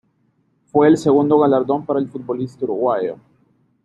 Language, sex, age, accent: Spanish, male, 19-29, América central